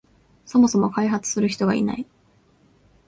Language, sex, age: Japanese, female, 19-29